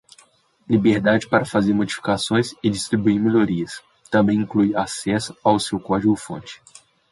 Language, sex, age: Portuguese, male, 19-29